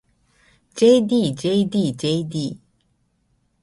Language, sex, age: Japanese, female, 50-59